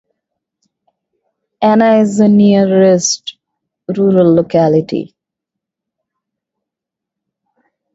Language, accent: English, India and South Asia (India, Pakistan, Sri Lanka)